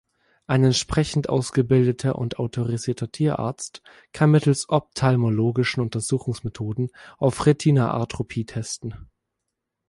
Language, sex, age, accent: German, male, 19-29, Deutschland Deutsch